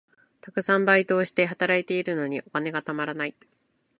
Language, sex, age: Japanese, female, 30-39